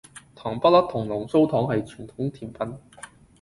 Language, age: Cantonese, 19-29